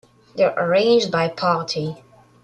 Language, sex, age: English, male, 19-29